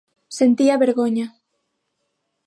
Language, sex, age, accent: Galician, female, under 19, Normativo (estándar); Neofalante